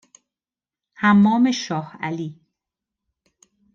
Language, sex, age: Persian, female, 40-49